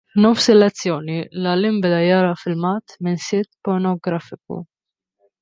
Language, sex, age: Maltese, female, under 19